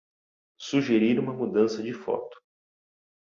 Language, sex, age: Portuguese, male, 30-39